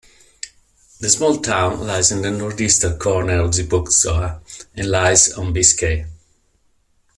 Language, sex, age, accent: English, male, 50-59, England English